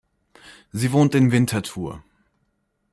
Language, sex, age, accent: German, male, 19-29, Deutschland Deutsch